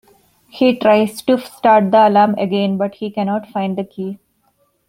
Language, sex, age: English, female, 40-49